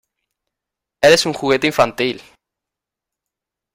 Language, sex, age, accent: Spanish, male, 19-29, España: Sur peninsular (Andalucia, Extremadura, Murcia)